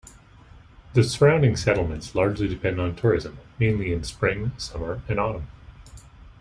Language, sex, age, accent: English, male, 30-39, Canadian English